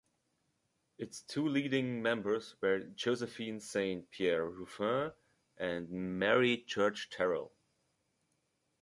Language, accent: English, United States English